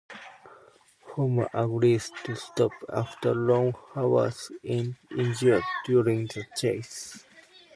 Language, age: English, 30-39